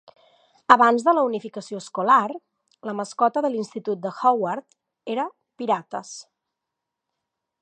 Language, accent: Catalan, central; nord-occidental